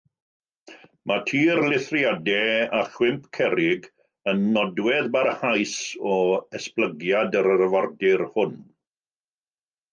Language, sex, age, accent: Welsh, male, 50-59, Y Deyrnas Unedig Cymraeg